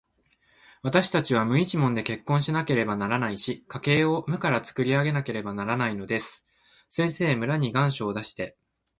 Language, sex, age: Japanese, male, 19-29